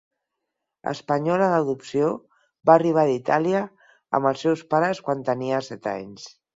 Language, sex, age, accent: Catalan, female, 50-59, Barcelona